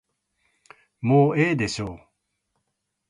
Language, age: Japanese, 50-59